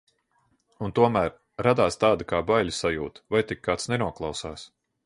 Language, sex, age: Latvian, male, 40-49